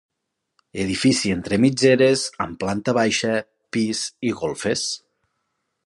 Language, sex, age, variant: Catalan, male, 30-39, Nord-Occidental